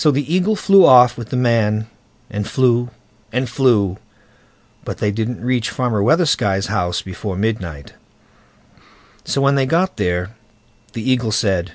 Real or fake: real